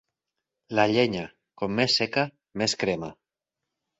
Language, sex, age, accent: Catalan, male, 40-49, valencià